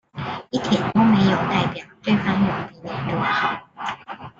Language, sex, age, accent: Chinese, female, 40-49, 出生地：臺中市